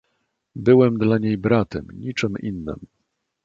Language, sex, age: Polish, male, 50-59